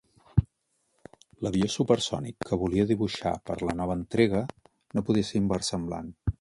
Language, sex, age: Catalan, male, 40-49